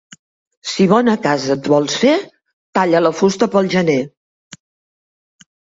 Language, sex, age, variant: Catalan, female, 70-79, Central